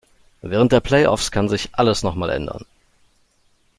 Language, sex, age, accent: German, male, 30-39, Deutschland Deutsch